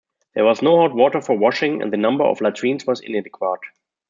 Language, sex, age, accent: English, male, 30-39, England English